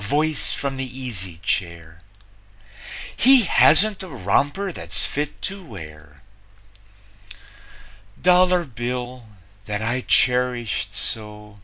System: none